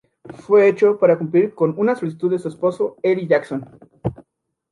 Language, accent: Spanish, México